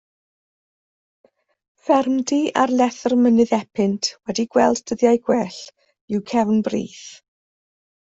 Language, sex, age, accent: Welsh, female, 50-59, Y Deyrnas Unedig Cymraeg